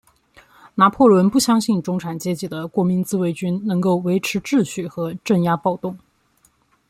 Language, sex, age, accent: Chinese, female, 19-29, 出生地：江西省